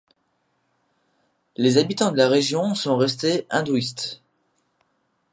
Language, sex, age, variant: French, male, under 19, Français de métropole